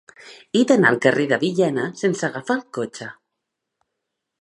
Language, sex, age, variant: Catalan, female, 40-49, Central